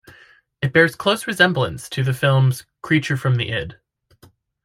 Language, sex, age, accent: English, male, 30-39, United States English